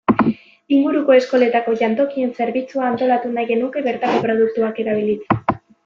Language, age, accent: Basque, under 19, Mendebalekoa (Araba, Bizkaia, Gipuzkoako mendebaleko herri batzuk)